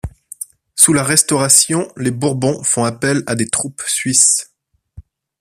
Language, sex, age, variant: French, male, 30-39, Français de métropole